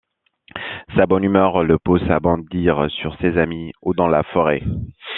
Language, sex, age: French, male, 30-39